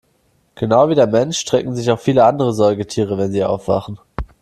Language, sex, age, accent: German, male, 19-29, Deutschland Deutsch